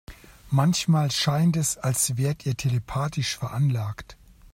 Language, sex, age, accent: German, male, 50-59, Deutschland Deutsch